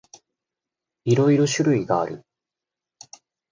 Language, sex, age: Japanese, male, 19-29